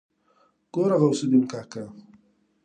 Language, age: Pashto, 30-39